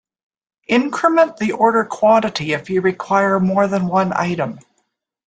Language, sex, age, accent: English, female, 60-69, Canadian English